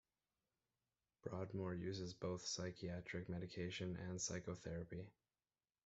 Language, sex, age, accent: English, male, 30-39, Canadian English